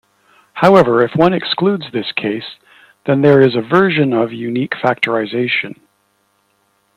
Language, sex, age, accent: English, male, 60-69, Canadian English